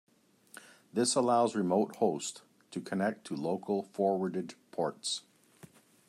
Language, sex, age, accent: English, male, 60-69, Canadian English